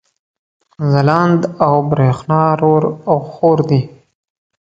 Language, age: Pashto, 19-29